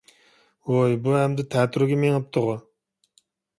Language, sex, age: Uyghur, male, 40-49